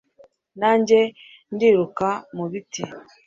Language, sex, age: Kinyarwanda, female, 40-49